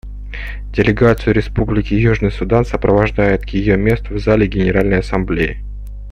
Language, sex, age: Russian, male, 30-39